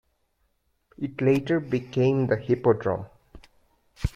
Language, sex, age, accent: English, male, 19-29, India and South Asia (India, Pakistan, Sri Lanka)